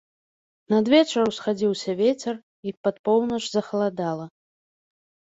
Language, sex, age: Belarusian, female, 19-29